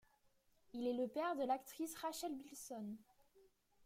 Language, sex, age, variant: French, female, under 19, Français de métropole